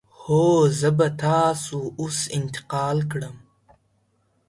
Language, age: Pashto, 19-29